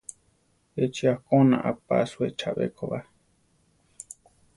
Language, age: Central Tarahumara, 19-29